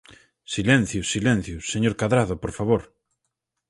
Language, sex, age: Galician, male, 30-39